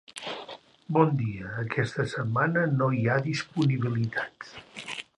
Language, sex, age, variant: Catalan, male, 60-69, Central